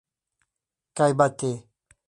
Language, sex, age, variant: Portuguese, male, 50-59, Portuguese (Portugal)